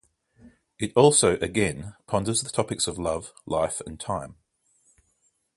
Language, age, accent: English, 40-49, Australian English